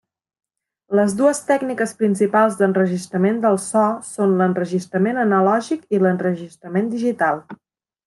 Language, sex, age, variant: Catalan, female, 30-39, Central